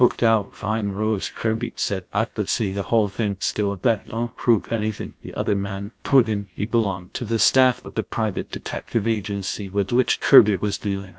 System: TTS, GlowTTS